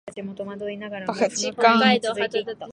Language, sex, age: Japanese, female, 19-29